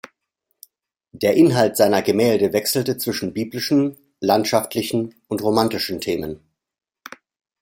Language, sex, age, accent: German, male, 50-59, Deutschland Deutsch